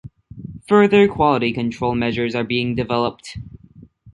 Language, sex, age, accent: English, male, under 19, United States English